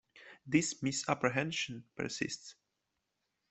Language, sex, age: English, male, 19-29